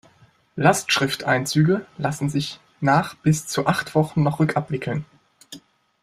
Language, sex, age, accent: German, male, 19-29, Deutschland Deutsch